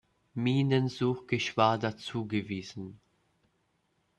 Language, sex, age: German, male, under 19